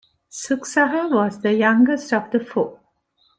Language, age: English, 50-59